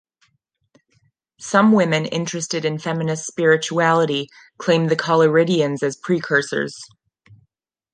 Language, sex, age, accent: English, female, 30-39, United States English